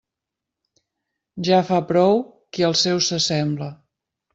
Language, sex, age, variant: Catalan, female, 50-59, Central